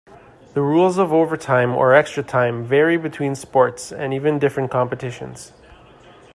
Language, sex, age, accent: English, male, 30-39, Canadian English